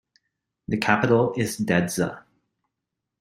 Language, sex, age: English, male, 40-49